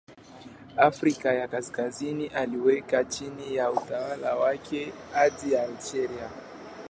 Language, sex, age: Swahili, male, 19-29